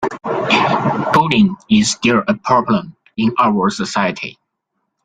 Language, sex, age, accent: English, male, 30-39, Hong Kong English